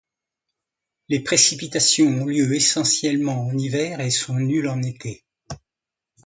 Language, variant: French, Français du nord de l'Afrique